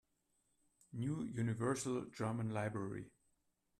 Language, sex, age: English, male, 50-59